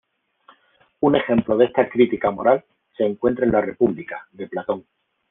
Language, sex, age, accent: Spanish, male, 50-59, España: Sur peninsular (Andalucia, Extremadura, Murcia)